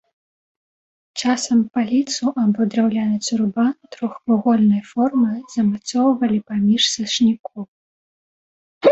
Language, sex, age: Belarusian, female, 19-29